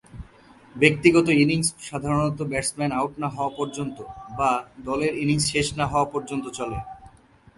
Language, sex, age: Bengali, male, 30-39